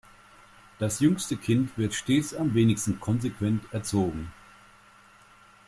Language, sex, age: German, male, 60-69